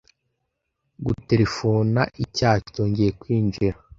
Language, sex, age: Kinyarwanda, male, under 19